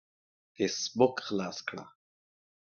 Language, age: Pashto, 19-29